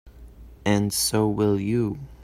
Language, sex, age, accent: English, male, under 19, United States English